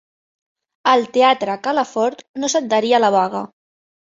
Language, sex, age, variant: Catalan, female, 19-29, Central